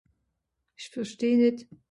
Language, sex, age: Swiss German, female, 60-69